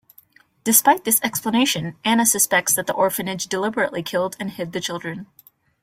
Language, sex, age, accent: English, female, under 19, United States English